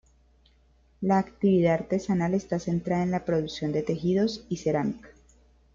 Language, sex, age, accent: Spanish, female, 30-39, Caribe: Cuba, Venezuela, Puerto Rico, República Dominicana, Panamá, Colombia caribeña, México caribeño, Costa del golfo de México